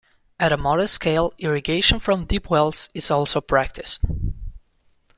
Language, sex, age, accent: English, male, 19-29, United States English